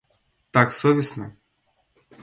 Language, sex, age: Russian, male, 19-29